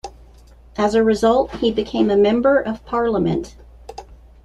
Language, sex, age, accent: English, female, 40-49, United States English